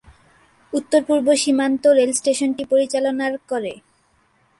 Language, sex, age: Bengali, female, under 19